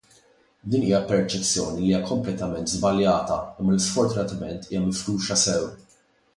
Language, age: Maltese, 19-29